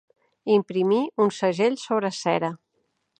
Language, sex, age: Catalan, female, 50-59